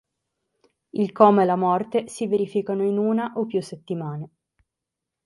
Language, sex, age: Italian, female, 19-29